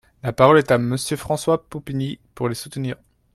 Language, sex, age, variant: French, male, 19-29, Français de métropole